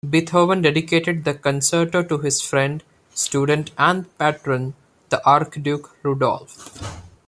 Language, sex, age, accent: English, male, 19-29, India and South Asia (India, Pakistan, Sri Lanka)